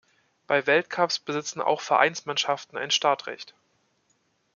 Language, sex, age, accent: German, male, 19-29, Deutschland Deutsch